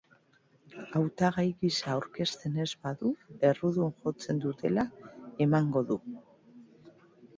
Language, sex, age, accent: Basque, female, 40-49, Mendebalekoa (Araba, Bizkaia, Gipuzkoako mendebaleko herri batzuk)